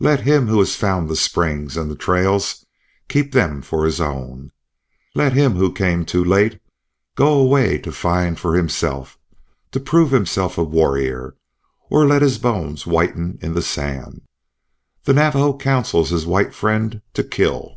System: none